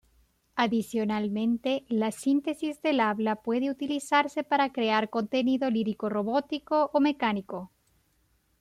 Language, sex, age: Spanish, female, 30-39